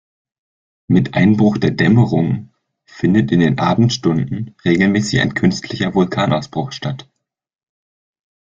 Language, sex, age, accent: German, male, under 19, Deutschland Deutsch